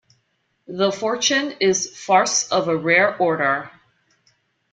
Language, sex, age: English, female, 40-49